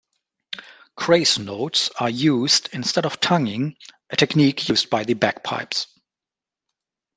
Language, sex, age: English, male, 30-39